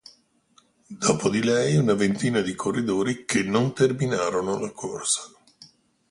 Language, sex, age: Italian, male, 60-69